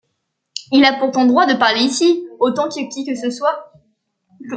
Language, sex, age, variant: French, female, under 19, Français de métropole